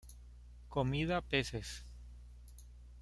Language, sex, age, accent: Spanish, male, 30-39, México